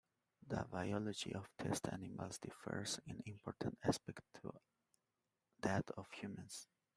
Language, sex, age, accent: English, male, 30-39, Southern African (South Africa, Zimbabwe, Namibia)